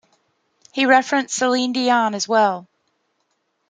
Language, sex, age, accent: English, female, 50-59, United States English